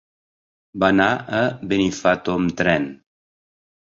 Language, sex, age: Catalan, male, 50-59